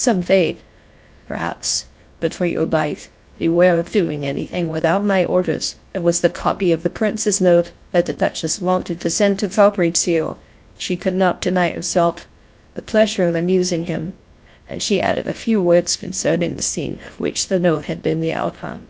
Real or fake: fake